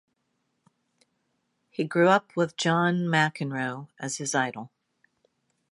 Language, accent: English, United States English